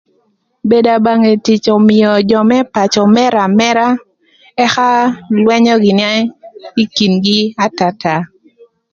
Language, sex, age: Thur, female, 30-39